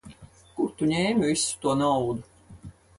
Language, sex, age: Latvian, female, 50-59